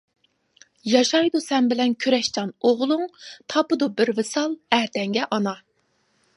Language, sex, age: Uyghur, female, 30-39